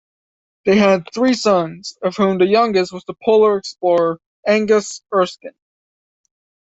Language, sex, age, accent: English, male, 19-29, United States English